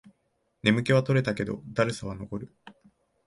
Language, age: Japanese, 19-29